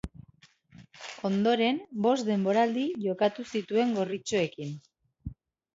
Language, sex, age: Basque, female, 30-39